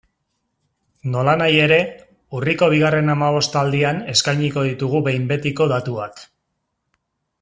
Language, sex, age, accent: Basque, male, 40-49, Erdialdekoa edo Nafarra (Gipuzkoa, Nafarroa)